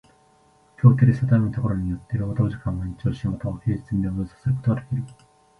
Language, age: Japanese, 19-29